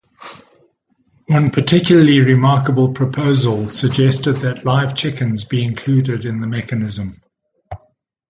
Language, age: English, 60-69